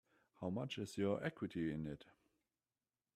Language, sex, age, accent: English, male, 30-39, England English